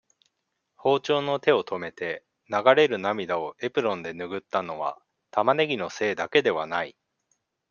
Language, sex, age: Japanese, male, 19-29